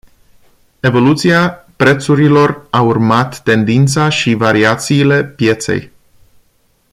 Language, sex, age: Romanian, male, 30-39